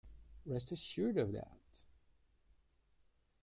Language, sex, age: English, male, 30-39